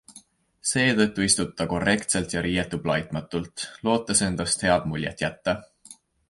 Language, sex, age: Estonian, male, 19-29